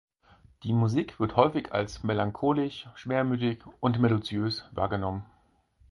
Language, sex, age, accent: German, male, 40-49, Deutschland Deutsch